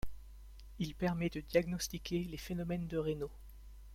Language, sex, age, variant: French, male, 19-29, Français de métropole